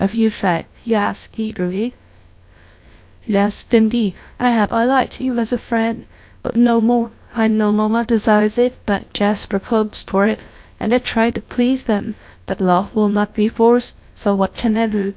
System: TTS, GlowTTS